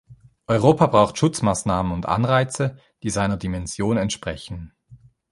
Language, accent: German, Schweizerdeutsch